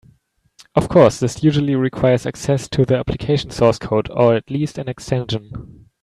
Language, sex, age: English, male, 19-29